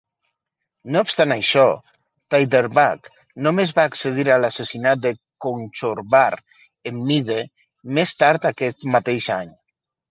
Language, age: Catalan, 50-59